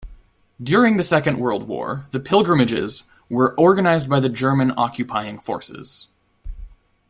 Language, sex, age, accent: English, male, 19-29, United States English